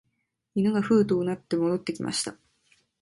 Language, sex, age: Japanese, female, 19-29